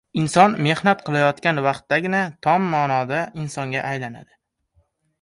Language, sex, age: Uzbek, male, under 19